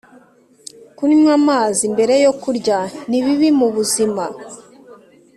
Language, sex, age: Kinyarwanda, female, 19-29